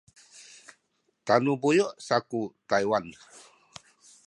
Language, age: Sakizaya, 60-69